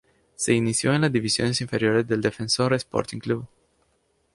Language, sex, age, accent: Spanish, male, 19-29, América central